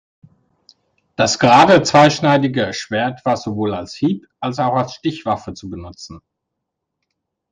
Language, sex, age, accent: German, male, 40-49, Deutschland Deutsch